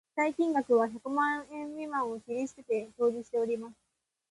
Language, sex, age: Japanese, female, 19-29